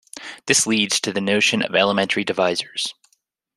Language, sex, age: English, male, 19-29